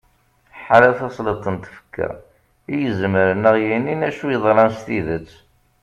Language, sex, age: Kabyle, male, 40-49